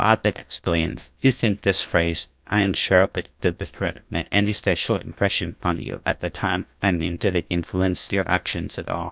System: TTS, GlowTTS